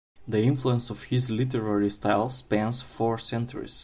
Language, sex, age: English, male, 19-29